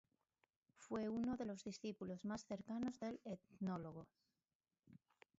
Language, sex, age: Spanish, female, 40-49